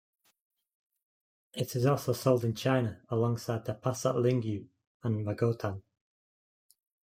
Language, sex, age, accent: English, male, 19-29, England English